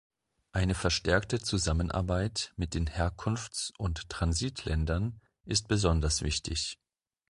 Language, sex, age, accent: German, male, 40-49, Deutschland Deutsch